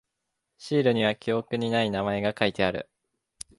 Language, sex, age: Japanese, male, 19-29